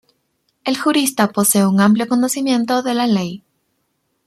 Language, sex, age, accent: Spanish, female, 19-29, Andino-Pacífico: Colombia, Perú, Ecuador, oeste de Bolivia y Venezuela andina